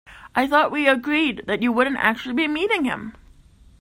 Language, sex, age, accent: English, female, 30-39, United States English